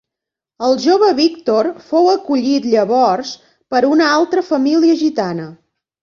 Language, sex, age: Catalan, female, 50-59